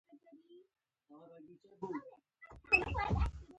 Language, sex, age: Pashto, female, 19-29